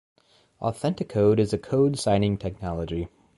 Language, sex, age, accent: English, male, 19-29, United States English